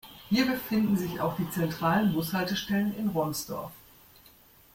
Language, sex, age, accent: German, female, 50-59, Deutschland Deutsch